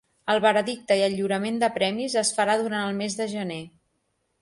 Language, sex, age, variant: Catalan, female, 40-49, Central